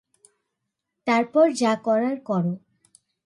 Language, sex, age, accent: Bengali, female, under 19, প্রমিত বাংলা